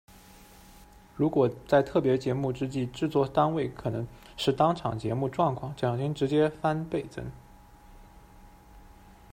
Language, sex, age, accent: Chinese, male, 19-29, 出生地：浙江省